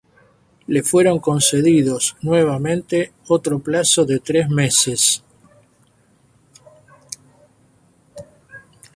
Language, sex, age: Spanish, male, 70-79